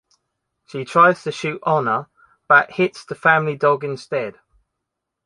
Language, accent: English, England English